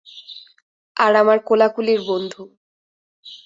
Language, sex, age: Bengali, female, 19-29